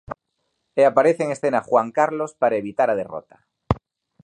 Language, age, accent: Galician, 30-39, Normativo (estándar)